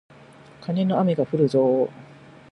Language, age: Japanese, 60-69